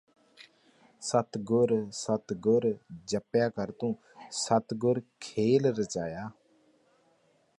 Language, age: Punjabi, 30-39